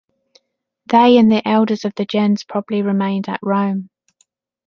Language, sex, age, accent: English, female, 30-39, England English